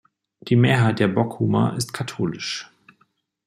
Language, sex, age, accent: German, male, 30-39, Deutschland Deutsch